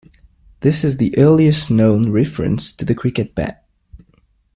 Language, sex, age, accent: English, male, 19-29, United States English